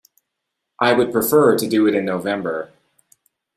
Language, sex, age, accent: English, male, 19-29, United States English